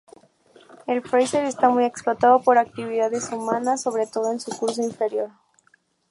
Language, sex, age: Spanish, female, 19-29